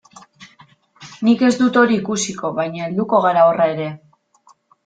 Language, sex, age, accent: Basque, female, 19-29, Mendebalekoa (Araba, Bizkaia, Gipuzkoako mendebaleko herri batzuk)